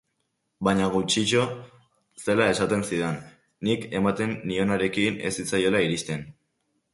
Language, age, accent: Basque, under 19, Erdialdekoa edo Nafarra (Gipuzkoa, Nafarroa)